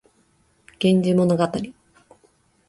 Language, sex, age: Japanese, female, 40-49